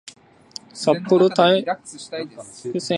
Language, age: Japanese, under 19